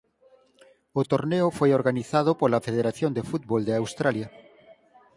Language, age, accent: Galician, 50-59, Normativo (estándar)